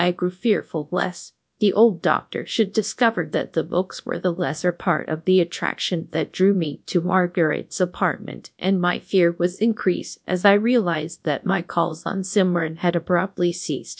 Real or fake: fake